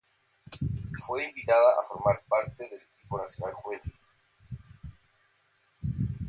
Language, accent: Spanish, Chileno: Chile, Cuyo